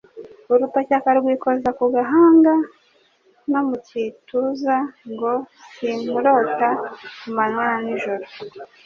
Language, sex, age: Kinyarwanda, female, 30-39